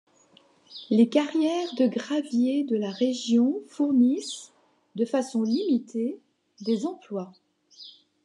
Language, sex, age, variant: French, female, 50-59, Français de métropole